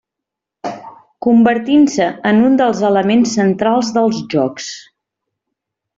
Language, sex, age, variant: Catalan, female, 40-49, Central